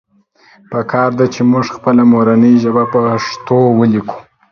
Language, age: Pashto, under 19